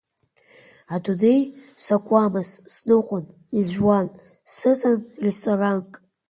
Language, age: Abkhazian, under 19